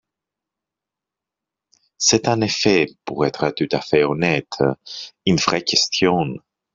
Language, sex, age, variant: French, male, 30-39, Français de métropole